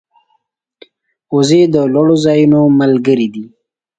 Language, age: Pashto, 19-29